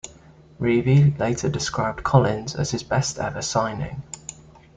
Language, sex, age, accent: English, male, 19-29, England English